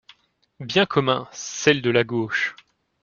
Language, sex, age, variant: French, male, 19-29, Français de métropole